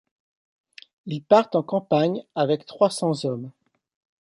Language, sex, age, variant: French, male, 50-59, Français de métropole